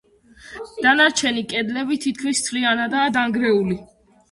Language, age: Georgian, under 19